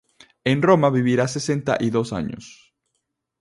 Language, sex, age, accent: Spanish, male, 19-29, Caribe: Cuba, Venezuela, Puerto Rico, República Dominicana, Panamá, Colombia caribeña, México caribeño, Costa del golfo de México